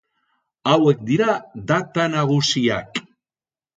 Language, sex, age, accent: Basque, male, 60-69, Erdialdekoa edo Nafarra (Gipuzkoa, Nafarroa)